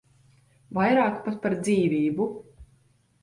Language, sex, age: Latvian, female, 19-29